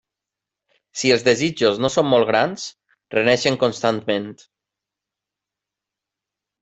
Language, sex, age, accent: Catalan, male, 30-39, valencià